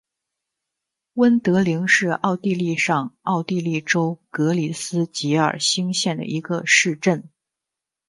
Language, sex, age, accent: Chinese, male, 19-29, 出生地：北京市